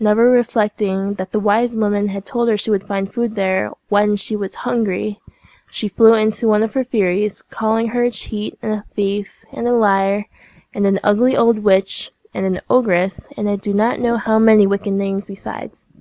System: none